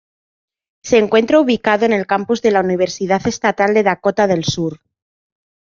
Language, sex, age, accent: Spanish, female, 40-49, España: Centro-Sur peninsular (Madrid, Toledo, Castilla-La Mancha)